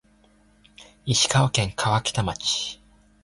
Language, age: Japanese, 19-29